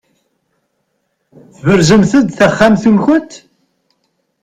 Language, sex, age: Kabyle, male, 50-59